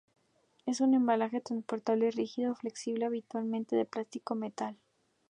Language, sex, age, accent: Spanish, female, 19-29, México